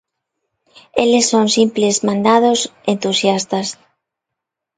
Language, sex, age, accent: Galician, female, 40-49, Neofalante